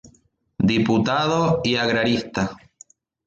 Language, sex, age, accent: Spanish, male, 19-29, España: Islas Canarias